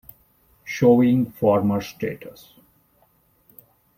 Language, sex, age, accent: English, male, 30-39, India and South Asia (India, Pakistan, Sri Lanka)